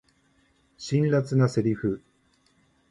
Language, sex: Japanese, male